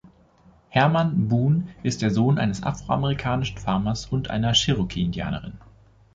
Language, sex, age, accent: German, male, 19-29, Deutschland Deutsch